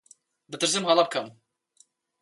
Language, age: Central Kurdish, 19-29